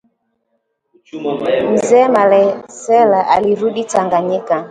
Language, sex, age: Swahili, female, 19-29